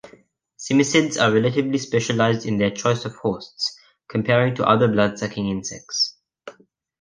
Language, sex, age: English, male, under 19